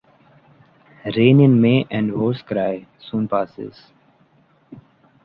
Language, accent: English, India and South Asia (India, Pakistan, Sri Lanka)